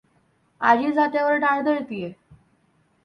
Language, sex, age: Marathi, female, under 19